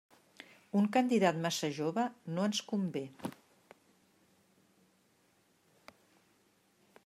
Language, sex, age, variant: Catalan, female, 50-59, Central